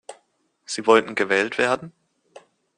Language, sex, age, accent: German, male, 19-29, Deutschland Deutsch